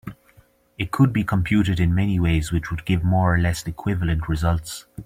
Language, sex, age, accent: English, male, 30-39, Irish English